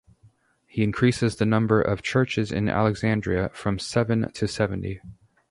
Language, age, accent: English, 30-39, United States English